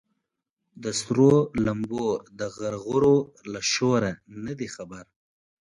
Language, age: Pashto, 19-29